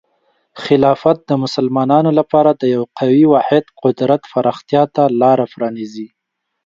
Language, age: Pashto, 19-29